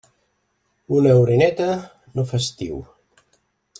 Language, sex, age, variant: Catalan, male, 19-29, Nord-Occidental